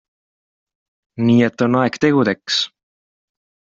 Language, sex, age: Estonian, male, 19-29